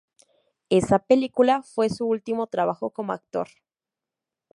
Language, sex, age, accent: Spanish, female, 19-29, México